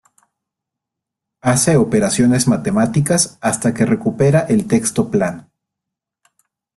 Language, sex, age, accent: Spanish, male, 30-39, México